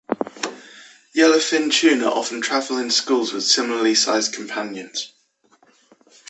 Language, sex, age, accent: English, male, under 19, England English